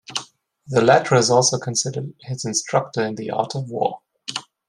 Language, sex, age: English, male, 19-29